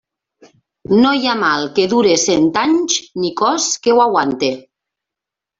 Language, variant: Catalan, Central